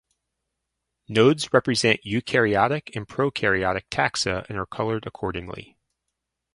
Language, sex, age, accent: English, male, 30-39, United States English